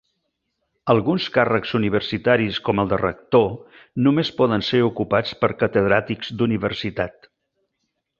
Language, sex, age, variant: Catalan, male, 60-69, Central